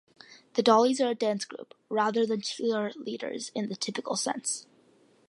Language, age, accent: English, under 19, United States English